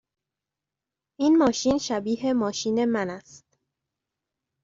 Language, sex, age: Persian, female, 19-29